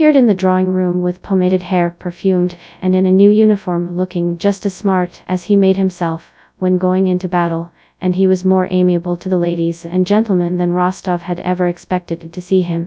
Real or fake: fake